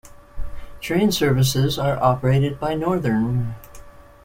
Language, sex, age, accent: English, female, 60-69, United States English